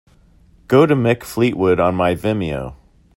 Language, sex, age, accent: English, male, 40-49, United States English